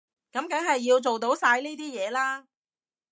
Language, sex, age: Cantonese, female, 30-39